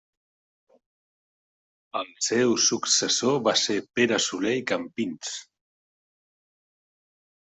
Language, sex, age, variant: Catalan, male, 40-49, Central